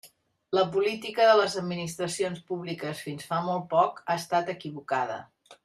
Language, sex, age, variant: Catalan, female, 50-59, Central